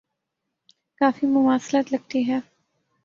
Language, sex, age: Urdu, male, 19-29